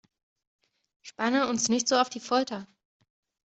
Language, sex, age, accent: German, female, 30-39, Deutschland Deutsch